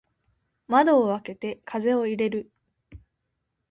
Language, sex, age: Japanese, female, 19-29